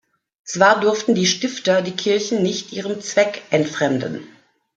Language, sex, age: German, female, 50-59